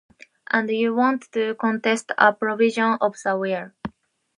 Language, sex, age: English, female, 19-29